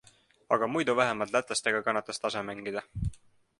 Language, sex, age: Estonian, male, 19-29